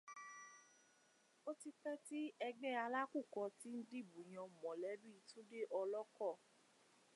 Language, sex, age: Yoruba, female, 19-29